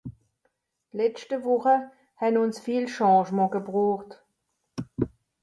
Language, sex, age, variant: Swiss German, female, 50-59, Nordniederàlemmànisch (Rishoffe, Zàwere, Bùsswìller, Hawenau, Brüemt, Stroossbùri, Molse, Dàmbàch, Schlettstàtt, Pfàlzbùri usw.)